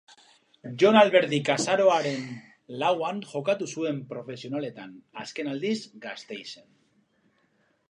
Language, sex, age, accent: Basque, male, 30-39, Mendebalekoa (Araba, Bizkaia, Gipuzkoako mendebaleko herri batzuk)